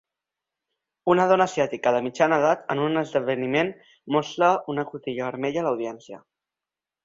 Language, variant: Catalan, Central